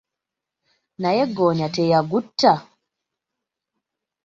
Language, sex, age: Ganda, female, 19-29